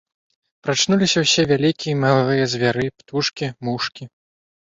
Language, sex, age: Belarusian, male, under 19